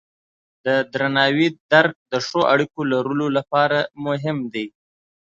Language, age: Pashto, 19-29